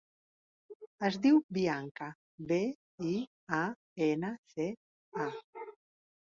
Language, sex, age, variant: Catalan, female, 40-49, Central